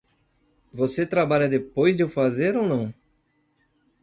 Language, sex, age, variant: Portuguese, male, 40-49, Portuguese (Brasil)